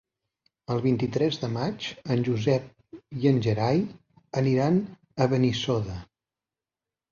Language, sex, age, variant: Catalan, male, 40-49, Central